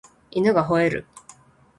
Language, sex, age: Japanese, female, 19-29